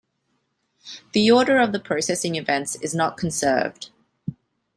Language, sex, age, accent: English, female, 30-39, Australian English